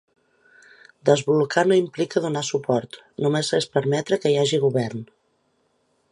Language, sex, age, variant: Catalan, female, 40-49, Central